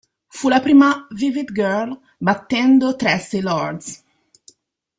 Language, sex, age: Italian, female, 30-39